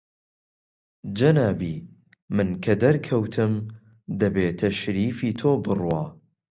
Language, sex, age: Central Kurdish, male, under 19